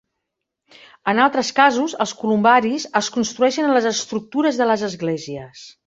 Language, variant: Catalan, Central